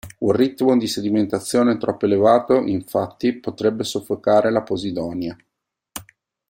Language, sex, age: Italian, male, 30-39